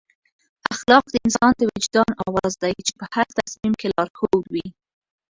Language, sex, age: Pashto, female, 19-29